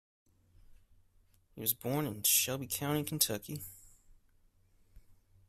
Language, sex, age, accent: English, male, 19-29, United States English